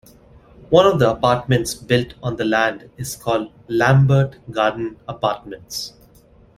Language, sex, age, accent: English, male, 30-39, India and South Asia (India, Pakistan, Sri Lanka)